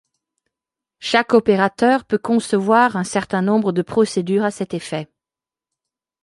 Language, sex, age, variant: French, female, 50-59, Français de métropole